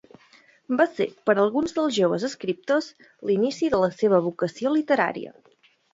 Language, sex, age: Catalan, female, 19-29